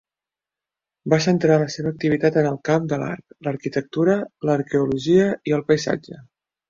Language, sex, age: Catalan, male, 30-39